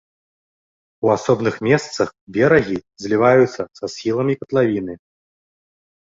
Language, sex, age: Belarusian, male, 30-39